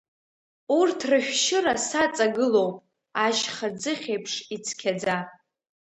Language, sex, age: Abkhazian, female, under 19